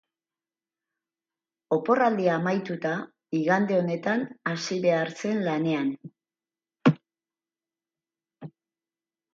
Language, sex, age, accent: Basque, female, 40-49, Mendebalekoa (Araba, Bizkaia, Gipuzkoako mendebaleko herri batzuk)